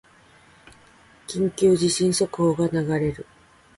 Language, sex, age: Japanese, female, 19-29